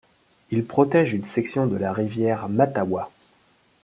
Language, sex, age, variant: French, male, 30-39, Français de métropole